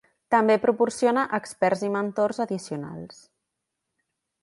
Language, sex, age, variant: Catalan, female, 19-29, Central